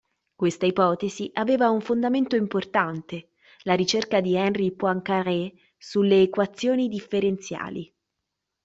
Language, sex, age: Italian, female, 30-39